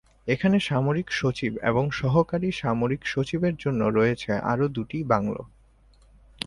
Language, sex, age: Bengali, male, 19-29